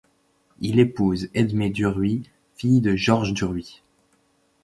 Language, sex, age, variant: French, male, 19-29, Français de métropole